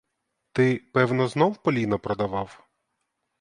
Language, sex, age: Ukrainian, male, 30-39